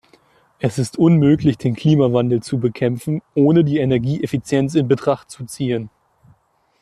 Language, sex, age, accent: German, male, 19-29, Deutschland Deutsch